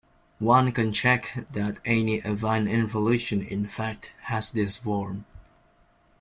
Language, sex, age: English, male, 19-29